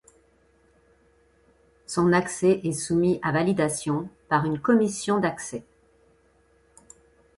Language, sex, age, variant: French, female, 50-59, Français de métropole